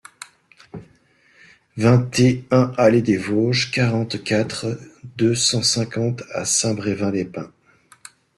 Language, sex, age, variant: French, male, 50-59, Français de métropole